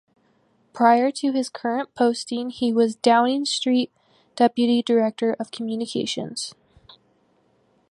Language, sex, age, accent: English, female, 19-29, United States English